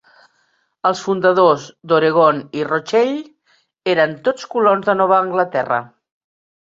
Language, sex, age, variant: Catalan, female, 60-69, Central